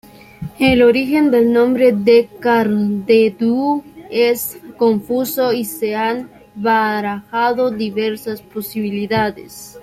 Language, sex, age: Spanish, female, under 19